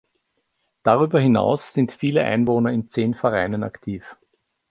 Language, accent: German, Österreichisches Deutsch